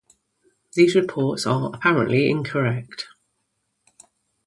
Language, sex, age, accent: English, female, 50-59, England English